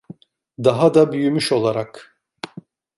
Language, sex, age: Turkish, male, 50-59